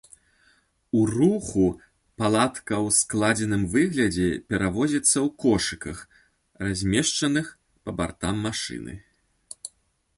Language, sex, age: Belarusian, male, 19-29